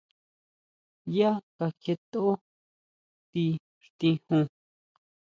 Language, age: Huautla Mazatec, 30-39